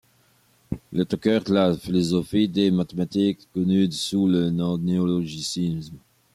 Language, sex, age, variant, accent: French, male, 40-49, Français d'Amérique du Nord, Français du Canada